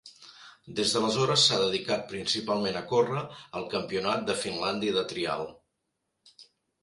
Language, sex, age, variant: Catalan, male, 50-59, Central